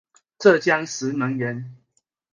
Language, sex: Chinese, male